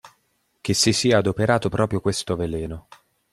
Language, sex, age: Italian, male, 30-39